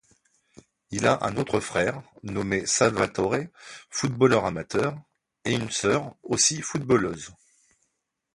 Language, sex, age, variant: French, male, 40-49, Français de métropole